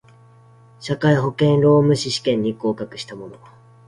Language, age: Japanese, 19-29